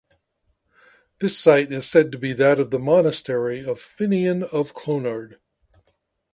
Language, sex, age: English, male, 60-69